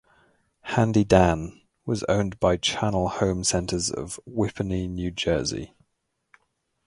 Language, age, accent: English, 19-29, England English